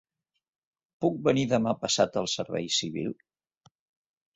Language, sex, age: Catalan, male, 70-79